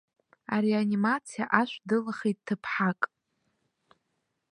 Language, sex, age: Abkhazian, female, under 19